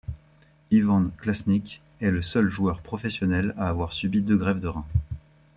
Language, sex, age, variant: French, male, 30-39, Français de métropole